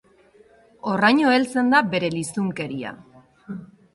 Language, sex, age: Basque, female, 30-39